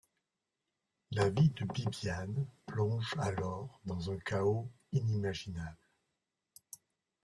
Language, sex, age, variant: French, male, 60-69, Français de métropole